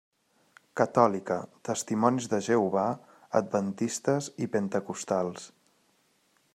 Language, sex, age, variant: Catalan, male, 30-39, Central